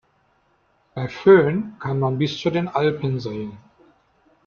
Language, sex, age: German, male, 60-69